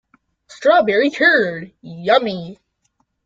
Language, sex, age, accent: English, male, under 19, United States English